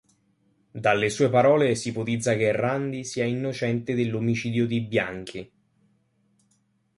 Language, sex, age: Italian, male, under 19